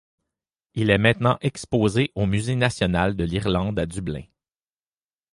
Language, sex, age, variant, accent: French, male, 30-39, Français d'Amérique du Nord, Français du Canada